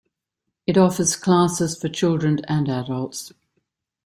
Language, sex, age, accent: English, female, 60-69, Australian English